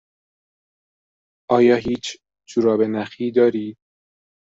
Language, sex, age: Persian, male, 30-39